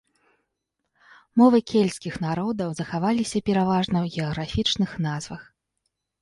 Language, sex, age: Belarusian, female, 19-29